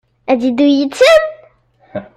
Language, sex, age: Kabyle, male, 40-49